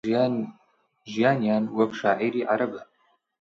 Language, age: Central Kurdish, 19-29